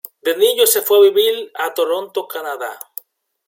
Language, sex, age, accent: Spanish, male, 19-29, Caribe: Cuba, Venezuela, Puerto Rico, República Dominicana, Panamá, Colombia caribeña, México caribeño, Costa del golfo de México